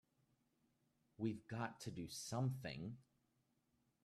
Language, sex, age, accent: English, male, 30-39, United States English